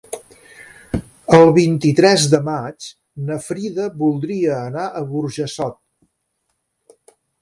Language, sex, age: Catalan, male, 70-79